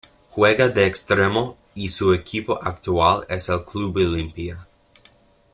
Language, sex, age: Spanish, male, under 19